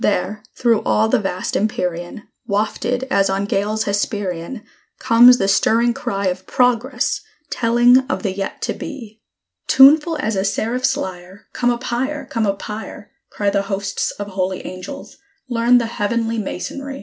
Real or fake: real